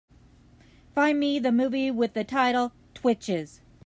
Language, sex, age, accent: English, female, 30-39, United States English